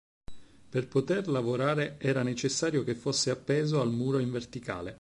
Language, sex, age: Italian, male, 19-29